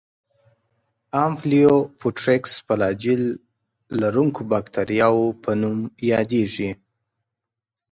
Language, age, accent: Pashto, 19-29, کندهارۍ لهجه